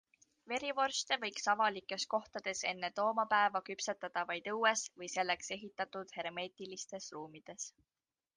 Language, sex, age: Estonian, female, 19-29